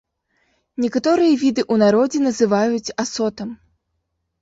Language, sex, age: Belarusian, female, 19-29